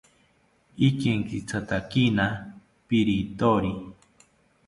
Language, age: South Ucayali Ashéninka, 40-49